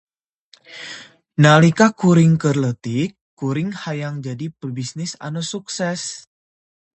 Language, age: Sundanese, 19-29